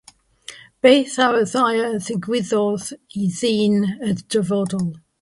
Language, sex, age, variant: Welsh, female, 60-69, South-Western Welsh